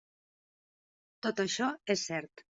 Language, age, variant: Catalan, 50-59, Central